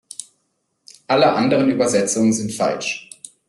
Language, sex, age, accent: German, male, 30-39, Deutschland Deutsch